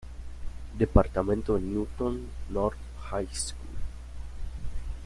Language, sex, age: Spanish, male, 19-29